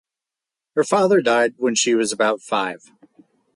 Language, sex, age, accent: English, male, 40-49, United States English